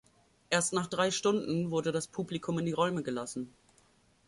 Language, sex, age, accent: German, female, 19-29, Deutschland Deutsch